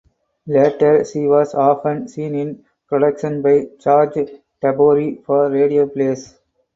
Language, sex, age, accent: English, male, 30-39, India and South Asia (India, Pakistan, Sri Lanka)